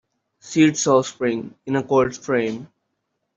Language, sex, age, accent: English, male, under 19, India and South Asia (India, Pakistan, Sri Lanka)